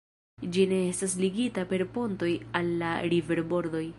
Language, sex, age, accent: Esperanto, female, under 19, Internacia